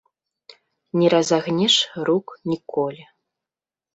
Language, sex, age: Belarusian, female, 19-29